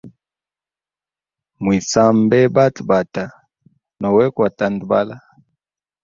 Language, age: Hemba, 19-29